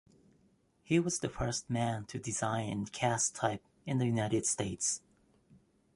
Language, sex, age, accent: English, male, 30-39, United States English